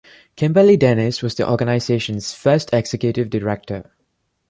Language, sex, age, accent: English, male, 19-29, India and South Asia (India, Pakistan, Sri Lanka)